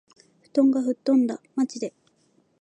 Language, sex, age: Japanese, female, 19-29